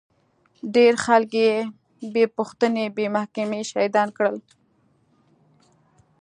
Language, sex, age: Pashto, female, 30-39